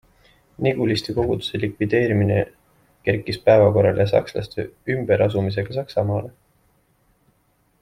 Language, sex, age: Estonian, male, 19-29